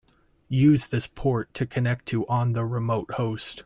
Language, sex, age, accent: English, male, 19-29, United States English